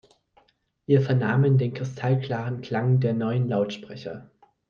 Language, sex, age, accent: German, male, under 19, Deutschland Deutsch